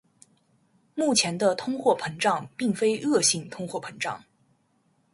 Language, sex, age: Chinese, female, 19-29